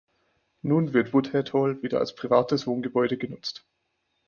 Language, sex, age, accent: German, male, 19-29, Deutschland Deutsch; Österreichisches Deutsch